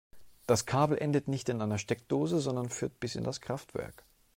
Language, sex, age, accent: German, male, 19-29, Deutschland Deutsch